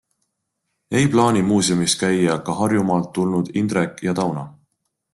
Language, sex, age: Estonian, male, 30-39